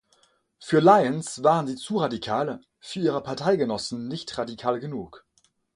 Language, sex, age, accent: German, male, 19-29, Deutschland Deutsch; Französisch Deutsch